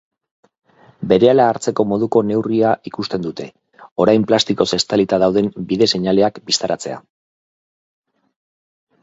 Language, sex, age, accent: Basque, male, 50-59, Erdialdekoa edo Nafarra (Gipuzkoa, Nafarroa)